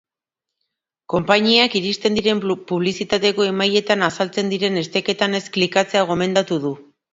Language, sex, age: Basque, female, 40-49